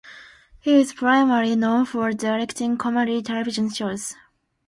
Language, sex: English, female